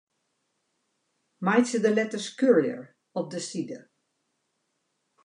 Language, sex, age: Western Frisian, female, 50-59